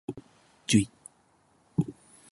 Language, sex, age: Japanese, male, under 19